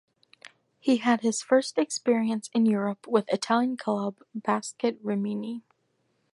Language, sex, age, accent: English, female, under 19, United States English